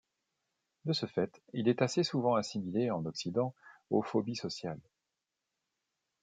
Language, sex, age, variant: French, male, 40-49, Français de métropole